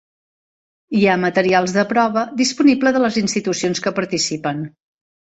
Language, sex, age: Catalan, female, 40-49